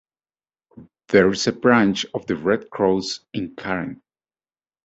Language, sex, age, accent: English, male, 40-49, United States English